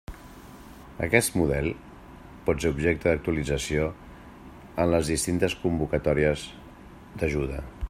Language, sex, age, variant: Catalan, male, 40-49, Central